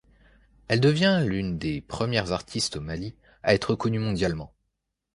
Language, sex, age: French, male, 19-29